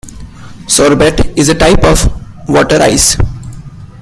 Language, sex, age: English, male, 19-29